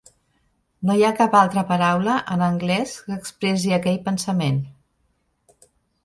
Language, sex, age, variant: Catalan, female, 50-59, Central